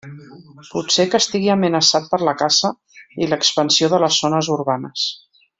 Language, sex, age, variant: Catalan, female, 40-49, Central